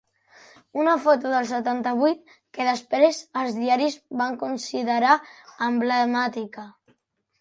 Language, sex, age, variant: Catalan, male, 40-49, Central